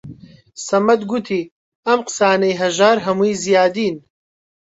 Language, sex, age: Central Kurdish, male, 19-29